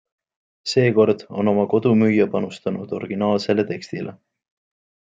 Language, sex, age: Estonian, male, 19-29